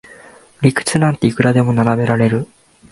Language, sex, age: Japanese, male, 19-29